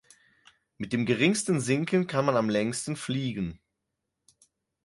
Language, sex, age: German, male, 30-39